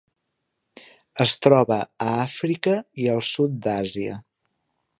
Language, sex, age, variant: Catalan, male, 19-29, Central